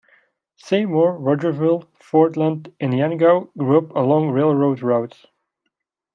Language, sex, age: English, male, 19-29